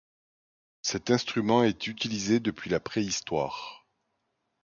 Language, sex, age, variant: French, male, 40-49, Français de métropole